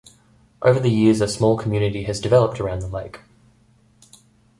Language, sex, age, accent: English, male, 19-29, Australian English